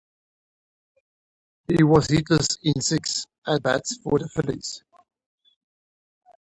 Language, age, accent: English, 50-59, Southern African (South Africa, Zimbabwe, Namibia)